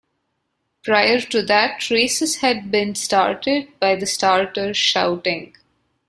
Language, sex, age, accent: English, female, 30-39, India and South Asia (India, Pakistan, Sri Lanka)